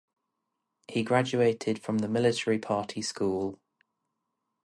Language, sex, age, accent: English, male, 30-39, England English